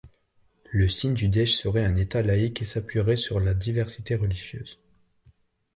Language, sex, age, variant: French, male, 19-29, Français de métropole